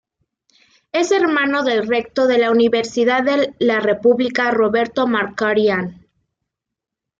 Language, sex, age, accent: Spanish, female, under 19, México